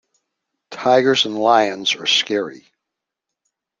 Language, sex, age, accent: English, male, 70-79, United States English